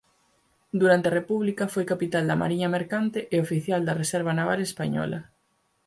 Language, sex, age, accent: Galician, female, 19-29, Normativo (estándar)